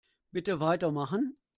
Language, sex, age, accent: German, male, 50-59, Deutschland Deutsch